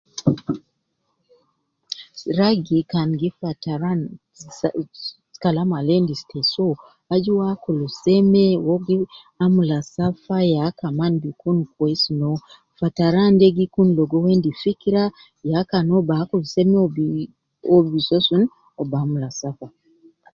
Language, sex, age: Nubi, female, 50-59